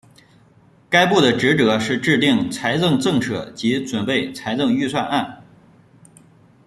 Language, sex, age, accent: Chinese, male, 30-39, 出生地：河南省